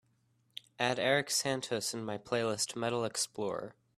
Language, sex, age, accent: English, male, under 19, United States English